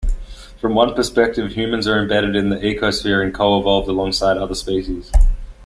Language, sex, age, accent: English, male, 19-29, Australian English